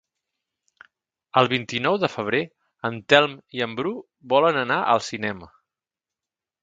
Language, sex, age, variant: Catalan, male, 40-49, Central